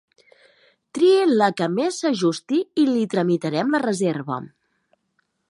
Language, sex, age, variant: Catalan, female, 30-39, Central